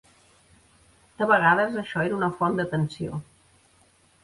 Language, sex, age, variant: Catalan, female, 50-59, Central